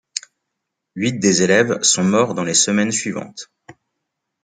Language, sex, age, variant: French, male, 40-49, Français de métropole